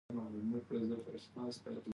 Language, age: Pashto, 19-29